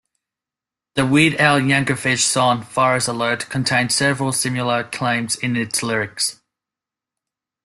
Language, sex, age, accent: English, male, 19-29, Australian English